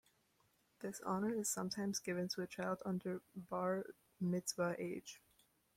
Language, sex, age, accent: English, male, under 19, United States English